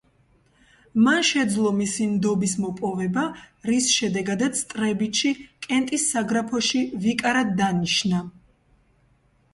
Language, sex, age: Georgian, female, 30-39